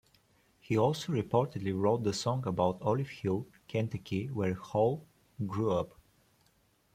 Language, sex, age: English, male, 30-39